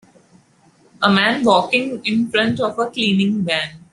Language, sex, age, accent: English, female, 30-39, India and South Asia (India, Pakistan, Sri Lanka)